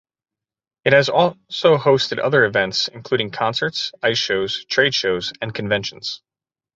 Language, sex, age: English, male, 30-39